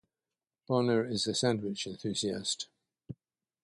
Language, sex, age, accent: English, male, 70-79, England English